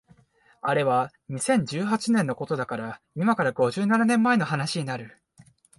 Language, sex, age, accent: Japanese, male, 19-29, 標準語